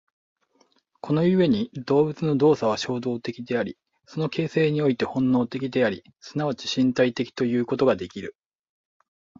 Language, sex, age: Japanese, male, 30-39